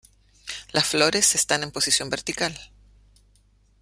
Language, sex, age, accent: Spanish, female, 50-59, Chileno: Chile, Cuyo